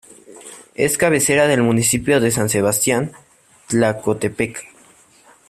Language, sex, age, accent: Spanish, male, under 19, México